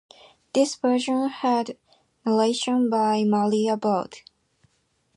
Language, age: English, 19-29